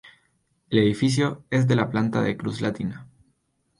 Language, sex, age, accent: Spanish, male, 19-29, Chileno: Chile, Cuyo